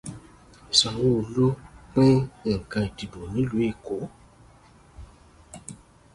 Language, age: Yoruba, 40-49